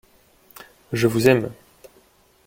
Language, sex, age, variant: French, male, 19-29, Français de métropole